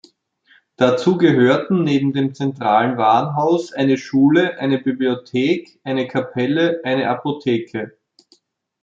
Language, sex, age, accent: German, male, 40-49, Österreichisches Deutsch